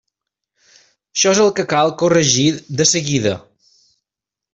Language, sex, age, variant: Catalan, male, 30-39, Balear